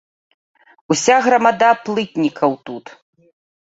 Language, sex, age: Belarusian, female, 40-49